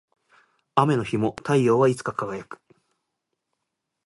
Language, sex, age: Japanese, male, 19-29